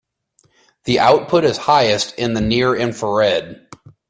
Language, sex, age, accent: English, male, 30-39, United States English